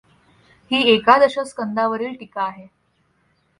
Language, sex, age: Marathi, female, under 19